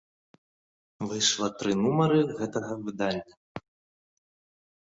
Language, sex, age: Belarusian, male, 19-29